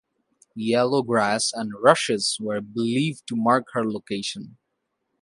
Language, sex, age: English, male, 19-29